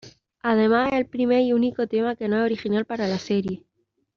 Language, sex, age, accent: Spanish, female, 19-29, España: Sur peninsular (Andalucia, Extremadura, Murcia)